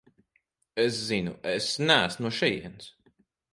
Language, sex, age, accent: Latvian, male, 30-39, Rigas